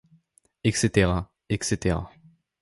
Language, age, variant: French, under 19, Français de métropole